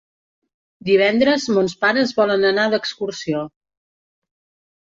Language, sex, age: Catalan, female, 50-59